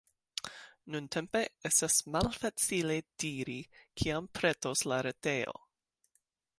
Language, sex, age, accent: Esperanto, female, 30-39, Internacia